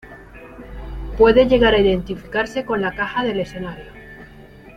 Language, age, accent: Spanish, 40-49, España: Norte peninsular (Asturias, Castilla y León, Cantabria, País Vasco, Navarra, Aragón, La Rioja, Guadalajara, Cuenca)